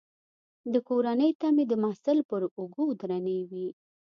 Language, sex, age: Pashto, female, 30-39